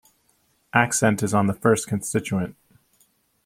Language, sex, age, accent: English, male, 30-39, United States English